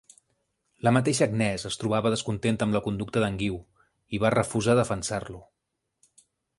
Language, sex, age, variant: Catalan, male, 30-39, Central